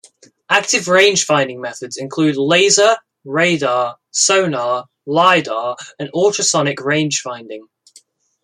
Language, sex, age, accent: English, male, under 19, England English